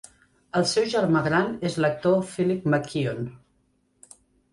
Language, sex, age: Catalan, female, 30-39